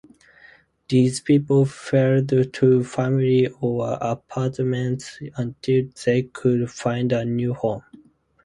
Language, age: English, 19-29